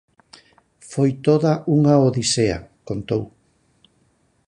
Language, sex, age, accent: Galician, male, 50-59, Atlántico (seseo e gheada)